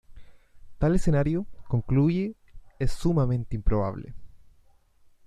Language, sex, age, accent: Spanish, male, 19-29, Chileno: Chile, Cuyo